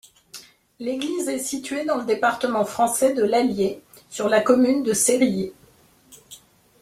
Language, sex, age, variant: French, female, 50-59, Français de métropole